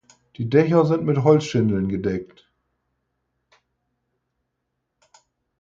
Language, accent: German, Norddeutsch